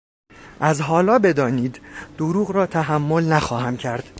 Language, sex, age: Persian, male, 30-39